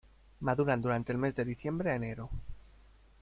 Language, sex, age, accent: Spanish, male, 30-39, España: Norte peninsular (Asturias, Castilla y León, Cantabria, País Vasco, Navarra, Aragón, La Rioja, Guadalajara, Cuenca)